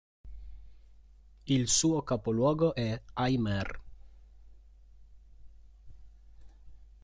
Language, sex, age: Italian, male, 30-39